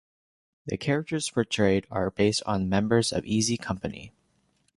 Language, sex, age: English, male, 19-29